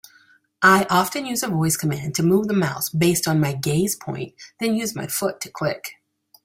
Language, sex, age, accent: English, female, 40-49, United States English